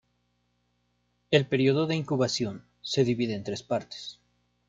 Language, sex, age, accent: Spanish, male, 19-29, México